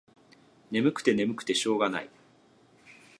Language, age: Japanese, 40-49